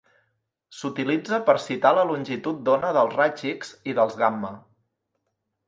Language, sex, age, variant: Catalan, male, 40-49, Central